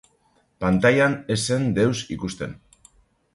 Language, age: Basque, under 19